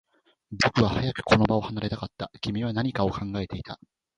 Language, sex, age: Japanese, female, 19-29